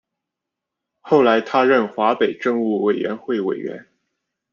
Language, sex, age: Chinese, male, 40-49